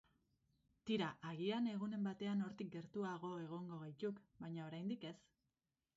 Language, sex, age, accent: Basque, female, 30-39, Mendebalekoa (Araba, Bizkaia, Gipuzkoako mendebaleko herri batzuk)